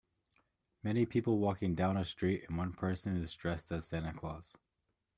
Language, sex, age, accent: English, male, 19-29, United States English